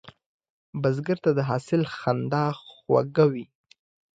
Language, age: Pashto, 19-29